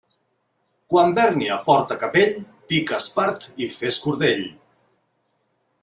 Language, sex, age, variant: Catalan, male, 40-49, Central